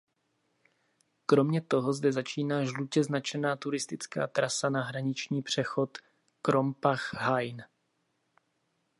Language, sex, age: Czech, male, 30-39